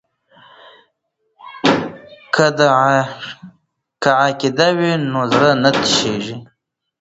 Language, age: Pashto, 19-29